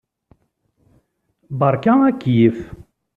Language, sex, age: Kabyle, male, 40-49